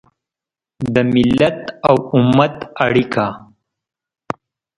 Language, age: Pashto, 30-39